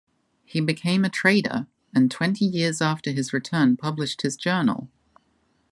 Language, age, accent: English, 30-39, Australian English